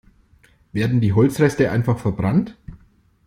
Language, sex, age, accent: German, male, 40-49, Deutschland Deutsch